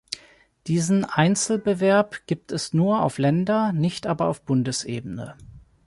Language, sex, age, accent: German, male, 40-49, Deutschland Deutsch